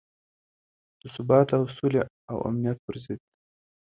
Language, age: Pashto, 19-29